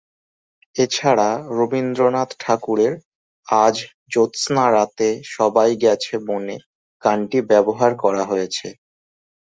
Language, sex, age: Bengali, male, 19-29